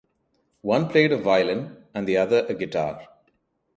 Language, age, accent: English, 30-39, India and South Asia (India, Pakistan, Sri Lanka)